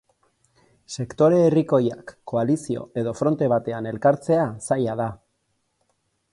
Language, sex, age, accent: Basque, male, 40-49, Erdialdekoa edo Nafarra (Gipuzkoa, Nafarroa)